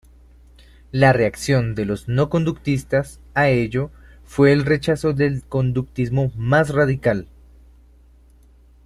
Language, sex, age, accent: Spanish, male, 30-39, Andino-Pacífico: Colombia, Perú, Ecuador, oeste de Bolivia y Venezuela andina